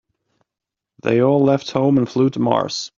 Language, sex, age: English, male, 30-39